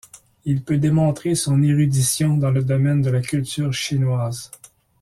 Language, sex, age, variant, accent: French, male, 40-49, Français d'Amérique du Nord, Français du Canada